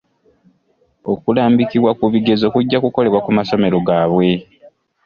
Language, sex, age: Ganda, male, 30-39